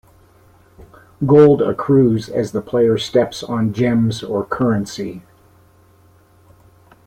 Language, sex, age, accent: English, male, 60-69, Canadian English